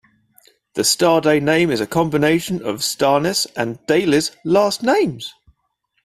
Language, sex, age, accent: English, male, 30-39, England English